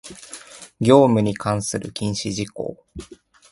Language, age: Japanese, 19-29